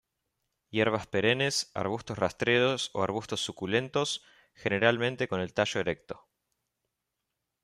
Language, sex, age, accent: Spanish, male, 30-39, Rioplatense: Argentina, Uruguay, este de Bolivia, Paraguay